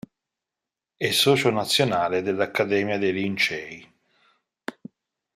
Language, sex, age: Italian, male, 40-49